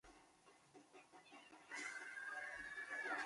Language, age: Chinese, 19-29